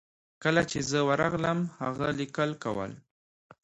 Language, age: Pashto, 19-29